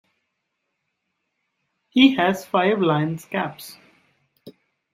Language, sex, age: English, male, 19-29